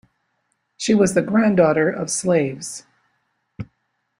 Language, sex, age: English, female, 60-69